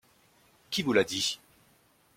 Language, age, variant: French, 30-39, Français de métropole